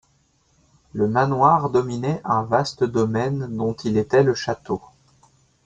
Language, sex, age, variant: French, male, 30-39, Français de métropole